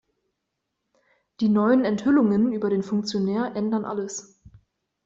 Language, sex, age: German, female, 19-29